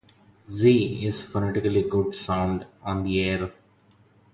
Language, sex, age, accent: English, male, 30-39, India and South Asia (India, Pakistan, Sri Lanka)